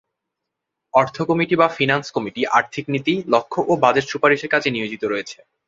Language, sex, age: Bengali, male, 19-29